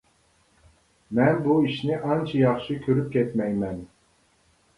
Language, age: Uyghur, 40-49